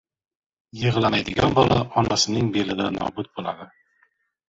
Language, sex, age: Uzbek, male, under 19